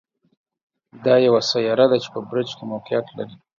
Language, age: Pashto, 30-39